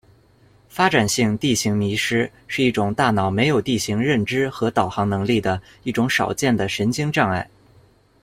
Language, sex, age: Chinese, male, 19-29